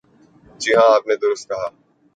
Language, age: Urdu, 19-29